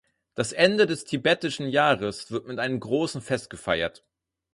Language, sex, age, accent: German, male, 19-29, Deutschland Deutsch